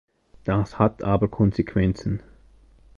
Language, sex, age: German, male, 30-39